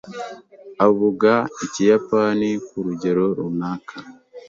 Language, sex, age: Kinyarwanda, male, 19-29